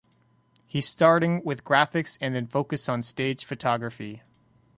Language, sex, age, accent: English, male, 30-39, United States English